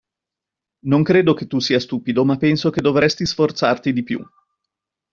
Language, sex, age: Italian, male, 50-59